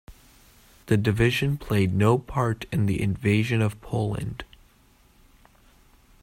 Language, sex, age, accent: English, male, under 19, United States English